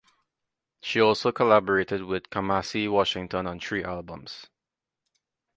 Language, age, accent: English, 30-39, West Indies and Bermuda (Bahamas, Bermuda, Jamaica, Trinidad)